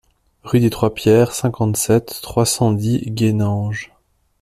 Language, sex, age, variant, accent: French, male, 19-29, Français d'Europe, Français de Suisse